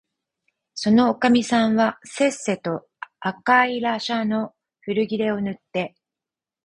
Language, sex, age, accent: Japanese, female, 40-49, 標準語